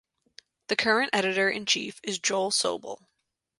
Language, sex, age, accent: English, female, 19-29, United States English